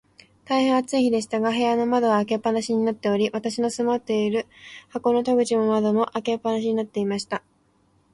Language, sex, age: Japanese, female, under 19